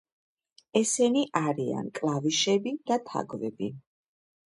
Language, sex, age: Georgian, female, 50-59